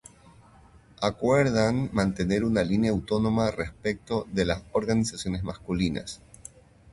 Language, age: Spanish, 50-59